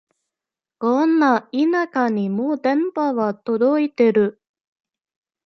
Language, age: Japanese, 19-29